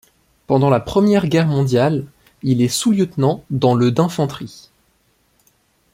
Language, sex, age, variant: French, male, 19-29, Français de métropole